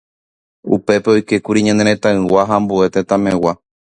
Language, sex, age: Guarani, male, 30-39